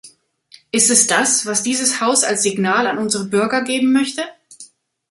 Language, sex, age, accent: German, female, 50-59, Deutschland Deutsch